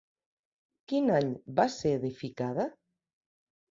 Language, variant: Catalan, Central